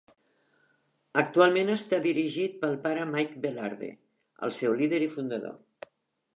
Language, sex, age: Catalan, female, 60-69